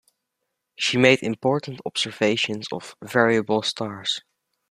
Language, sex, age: English, male, under 19